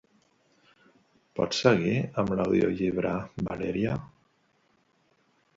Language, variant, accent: Catalan, Central, central